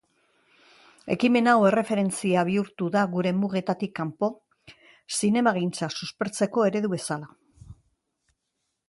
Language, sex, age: Basque, female, 60-69